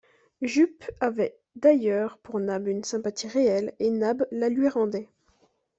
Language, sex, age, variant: French, female, 19-29, Français de métropole